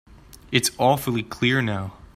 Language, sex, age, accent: English, male, 19-29, Canadian English